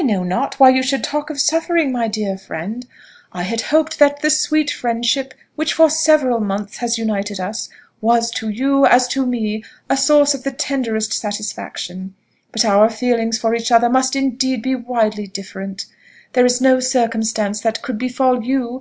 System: none